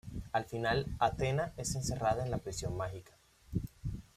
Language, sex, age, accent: Spanish, male, 19-29, Caribe: Cuba, Venezuela, Puerto Rico, República Dominicana, Panamá, Colombia caribeña, México caribeño, Costa del golfo de México